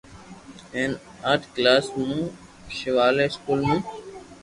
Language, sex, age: Loarki, female, under 19